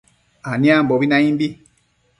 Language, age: Matsés, 40-49